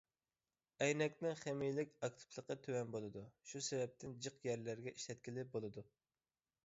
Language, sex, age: Uyghur, male, 30-39